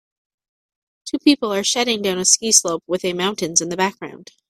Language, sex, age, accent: English, female, 30-39, Canadian English